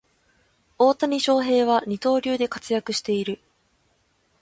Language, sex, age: Japanese, female, under 19